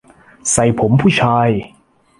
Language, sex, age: Thai, male, 19-29